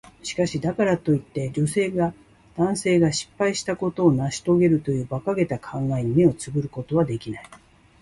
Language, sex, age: Japanese, female, 60-69